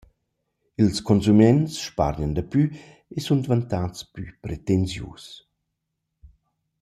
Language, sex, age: Romansh, male, 40-49